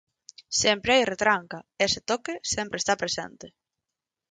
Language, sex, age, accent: Galician, female, 19-29, Normativo (estándar)